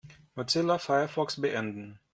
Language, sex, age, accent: German, male, 40-49, Russisch Deutsch